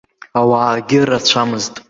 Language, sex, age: Abkhazian, male, under 19